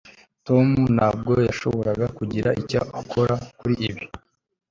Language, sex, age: Kinyarwanda, male, 19-29